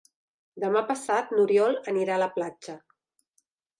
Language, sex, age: Catalan, female, 50-59